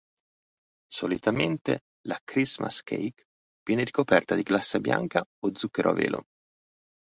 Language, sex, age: Italian, male, 40-49